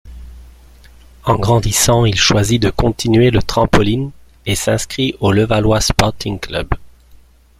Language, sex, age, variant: French, male, 40-49, Français de métropole